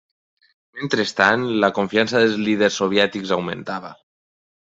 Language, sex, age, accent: Catalan, male, 19-29, valencià